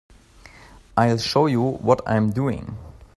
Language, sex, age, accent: English, male, 19-29, United States English